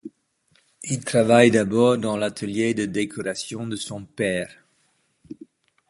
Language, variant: French, Français d'Europe